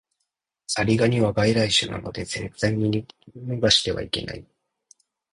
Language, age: Japanese, 30-39